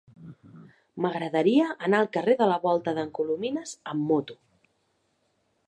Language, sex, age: Catalan, female, 30-39